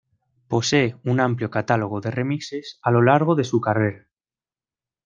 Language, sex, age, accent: Spanish, male, 19-29, España: Centro-Sur peninsular (Madrid, Toledo, Castilla-La Mancha)